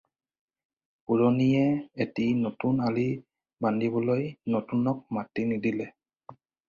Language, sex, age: Assamese, male, 19-29